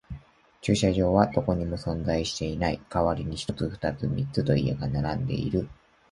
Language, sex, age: Japanese, male, 19-29